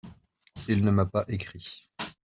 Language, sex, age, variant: French, male, 40-49, Français de métropole